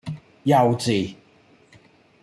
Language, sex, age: Cantonese, male, 30-39